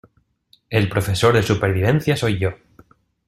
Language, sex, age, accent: Spanish, male, 19-29, España: Centro-Sur peninsular (Madrid, Toledo, Castilla-La Mancha)